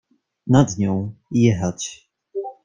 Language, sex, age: Polish, male, 19-29